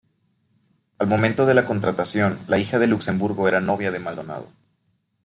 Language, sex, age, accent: Spanish, male, 19-29, México